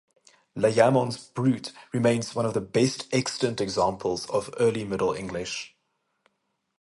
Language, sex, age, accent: English, male, 30-39, Southern African (South Africa, Zimbabwe, Namibia)